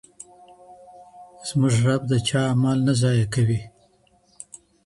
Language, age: Pashto, 50-59